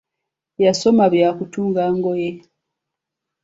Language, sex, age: Ganda, female, 40-49